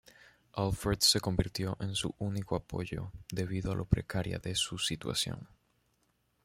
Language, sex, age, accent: Spanish, male, under 19, Caribe: Cuba, Venezuela, Puerto Rico, República Dominicana, Panamá, Colombia caribeña, México caribeño, Costa del golfo de México